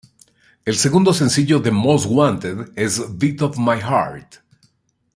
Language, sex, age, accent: Spanish, male, 40-49, México